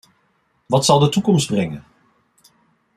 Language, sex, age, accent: Dutch, male, 40-49, Nederlands Nederlands